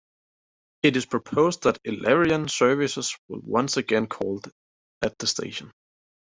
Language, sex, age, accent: English, male, 30-39, United States English